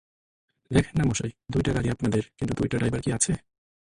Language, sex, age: Bengali, male, 19-29